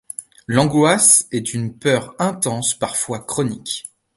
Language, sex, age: French, male, 19-29